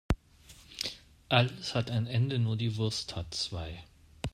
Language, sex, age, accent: German, male, 40-49, Deutschland Deutsch